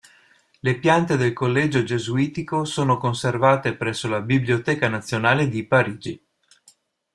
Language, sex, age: Italian, male, 60-69